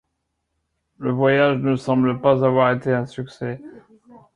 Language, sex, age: French, male, 60-69